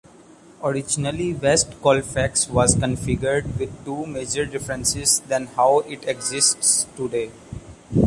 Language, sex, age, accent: English, male, 19-29, India and South Asia (India, Pakistan, Sri Lanka)